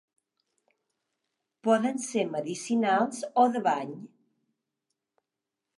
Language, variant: Catalan, Septentrional